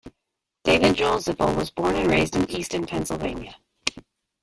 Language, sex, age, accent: English, female, 40-49, United States English